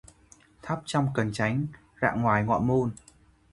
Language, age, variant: Vietnamese, 19-29, Hà Nội